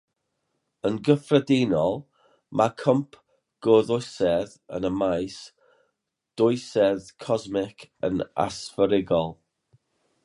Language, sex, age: Welsh, male, 50-59